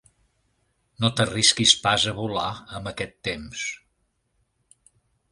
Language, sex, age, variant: Catalan, male, 70-79, Central